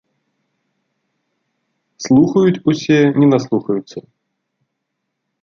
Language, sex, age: Belarusian, male, 30-39